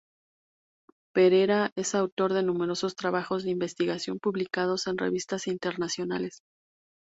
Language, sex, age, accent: Spanish, female, 30-39, México